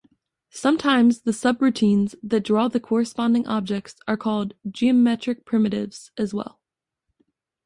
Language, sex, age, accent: English, female, under 19, United States English